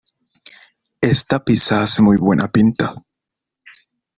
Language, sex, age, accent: Spanish, male, 19-29, América central